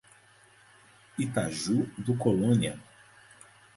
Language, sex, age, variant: Portuguese, male, 30-39, Portuguese (Brasil)